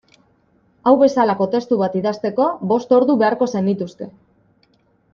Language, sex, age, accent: Basque, female, 30-39, Mendebalekoa (Araba, Bizkaia, Gipuzkoako mendebaleko herri batzuk)